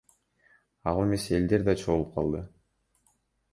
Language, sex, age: Kyrgyz, male, under 19